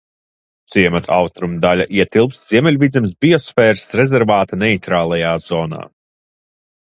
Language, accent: Latvian, nav